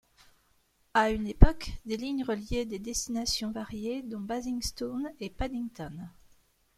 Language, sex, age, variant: French, female, 40-49, Français de métropole